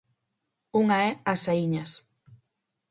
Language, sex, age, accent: Galician, female, 19-29, Normativo (estándar)